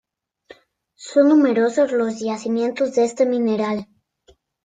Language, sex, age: Spanish, female, under 19